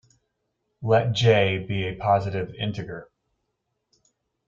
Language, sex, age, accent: English, male, 40-49, United States English